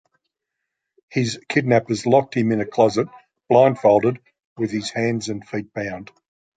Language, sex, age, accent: English, male, 60-69, Australian English